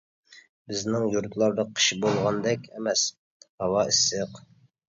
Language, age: Uyghur, 30-39